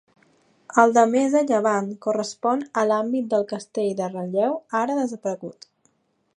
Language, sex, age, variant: Catalan, female, 19-29, Balear